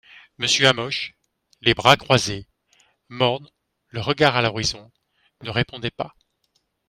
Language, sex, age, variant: French, male, 40-49, Français de métropole